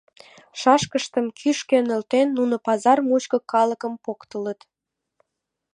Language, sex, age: Mari, female, 19-29